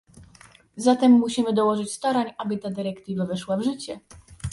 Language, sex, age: Polish, female, 19-29